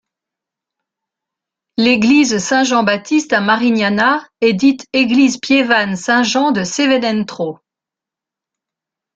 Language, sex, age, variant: French, female, 60-69, Français de métropole